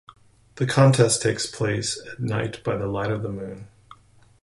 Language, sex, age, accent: English, male, 50-59, United States English